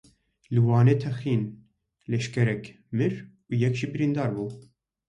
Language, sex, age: Kurdish, male, 19-29